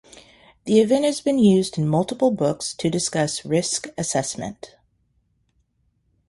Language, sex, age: English, female, 40-49